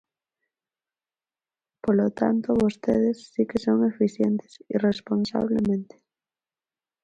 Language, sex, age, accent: Galician, female, under 19, Atlántico (seseo e gheada)